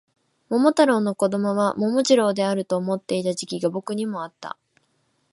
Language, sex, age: Japanese, female, 19-29